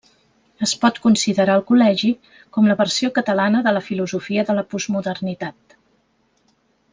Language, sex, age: Catalan, female, 40-49